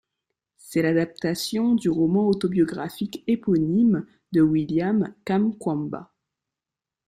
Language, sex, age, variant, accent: French, female, 19-29, Français des départements et régions d'outre-mer, Français de Guadeloupe